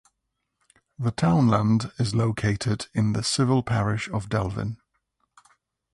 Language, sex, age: English, male, 50-59